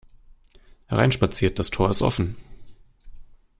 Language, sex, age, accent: German, male, 19-29, Deutschland Deutsch